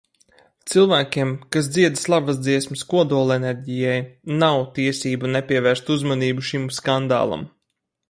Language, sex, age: Latvian, male, 30-39